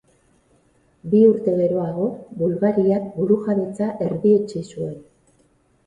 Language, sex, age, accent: Basque, female, 50-59, Erdialdekoa edo Nafarra (Gipuzkoa, Nafarroa)